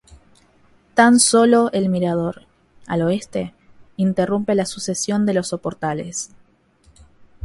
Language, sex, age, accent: Spanish, female, 19-29, Rioplatense: Argentina, Uruguay, este de Bolivia, Paraguay